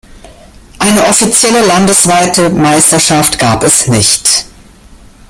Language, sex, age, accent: German, female, 60-69, Deutschland Deutsch